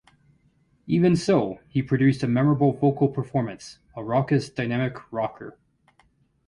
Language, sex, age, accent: English, male, 40-49, United States English